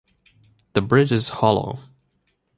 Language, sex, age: English, male, 19-29